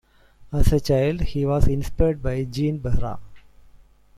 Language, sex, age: English, male, 40-49